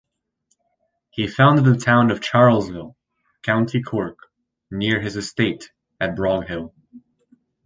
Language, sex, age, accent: English, male, under 19, United States English